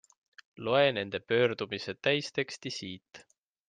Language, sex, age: Estonian, male, 19-29